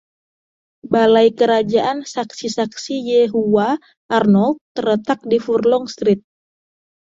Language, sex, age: Indonesian, female, 19-29